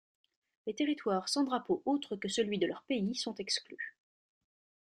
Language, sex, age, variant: French, female, 19-29, Français de métropole